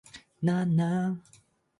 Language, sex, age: Japanese, male, 19-29